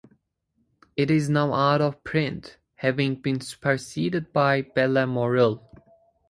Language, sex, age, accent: English, male, 19-29, United States English